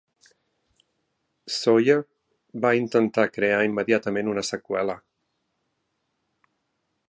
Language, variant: Catalan, Central